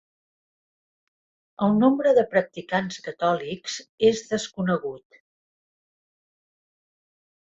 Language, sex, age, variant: Catalan, female, 50-59, Central